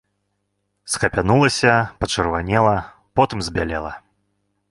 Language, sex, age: Belarusian, male, 19-29